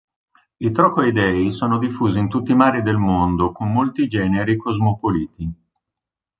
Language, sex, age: Italian, male, 50-59